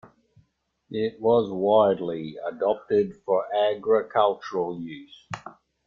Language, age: English, 90+